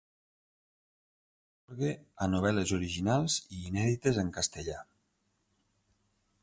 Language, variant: Catalan, Nord-Occidental